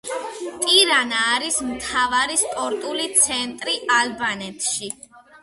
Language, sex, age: Georgian, female, under 19